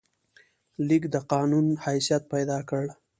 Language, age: Pashto, 19-29